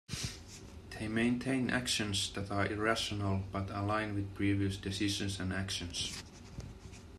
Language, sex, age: English, male, 40-49